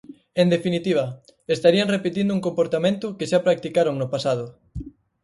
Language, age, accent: Galician, 19-29, Atlántico (seseo e gheada)